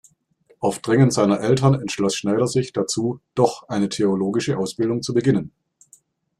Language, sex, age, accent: German, male, 40-49, Deutschland Deutsch